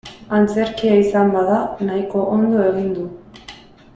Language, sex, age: Basque, female, 19-29